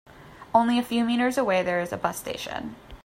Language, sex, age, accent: English, female, 30-39, United States English